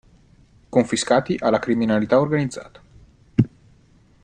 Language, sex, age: Italian, male, 19-29